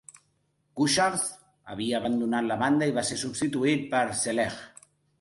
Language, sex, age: Catalan, male, 40-49